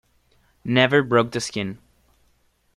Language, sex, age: English, male, under 19